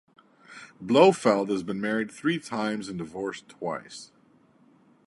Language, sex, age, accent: English, male, 30-39, United States English